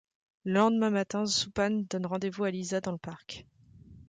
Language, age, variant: French, 30-39, Français de métropole